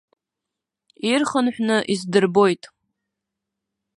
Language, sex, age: Abkhazian, female, under 19